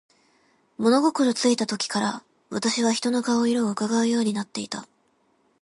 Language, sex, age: Japanese, female, 19-29